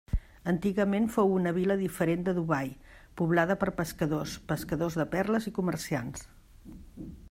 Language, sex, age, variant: Catalan, female, 50-59, Central